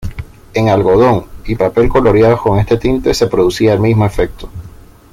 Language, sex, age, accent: Spanish, male, 19-29, Caribe: Cuba, Venezuela, Puerto Rico, República Dominicana, Panamá, Colombia caribeña, México caribeño, Costa del golfo de México